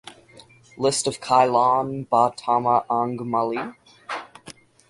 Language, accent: English, United States English